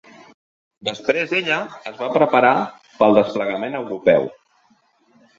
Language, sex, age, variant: Catalan, male, 50-59, Central